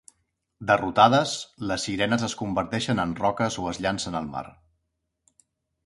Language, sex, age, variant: Catalan, male, 40-49, Central